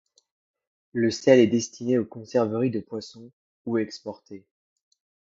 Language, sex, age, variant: French, male, 19-29, Français de métropole